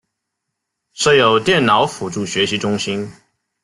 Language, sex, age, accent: Chinese, male, 19-29, 出生地：浙江省